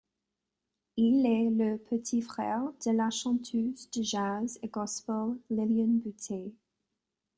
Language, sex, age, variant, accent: French, female, 30-39, Français d'Europe, Français du Royaume-Uni